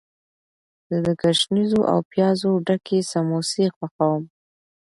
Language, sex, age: Pashto, female, 19-29